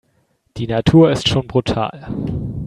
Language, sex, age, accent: German, male, 19-29, Deutschland Deutsch